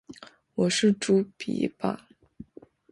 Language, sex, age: Chinese, female, 19-29